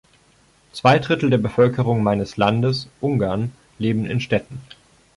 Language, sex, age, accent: German, male, 19-29, Deutschland Deutsch